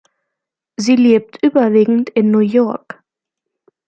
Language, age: German, 19-29